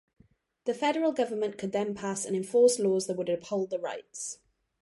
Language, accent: English, Welsh English